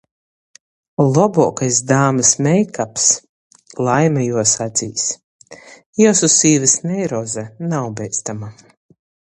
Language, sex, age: Latgalian, female, 30-39